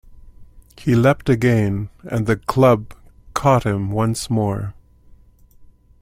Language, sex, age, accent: English, male, 60-69, Canadian English